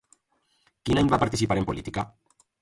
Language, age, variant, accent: Catalan, 30-39, Valencià meridional, valencià